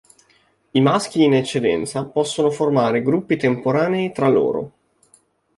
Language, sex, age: Italian, male, 19-29